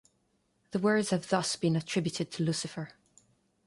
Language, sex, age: English, female, 30-39